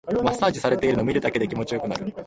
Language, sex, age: Japanese, male, 19-29